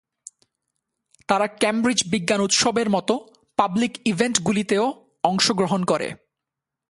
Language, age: Bengali, 19-29